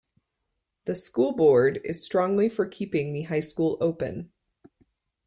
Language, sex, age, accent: English, female, 30-39, United States English